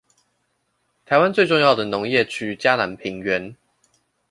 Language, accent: Chinese, 出生地：臺北市